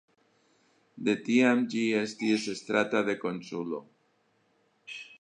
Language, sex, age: Esperanto, male, 60-69